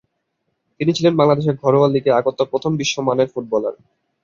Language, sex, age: Bengali, male, 19-29